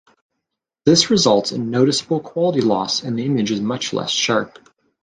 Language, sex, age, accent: English, male, 30-39, United States English